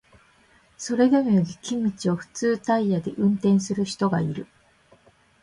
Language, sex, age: Japanese, female, 50-59